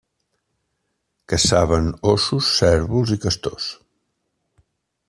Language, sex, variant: Catalan, male, Central